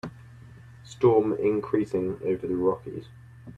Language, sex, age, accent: English, male, 19-29, England English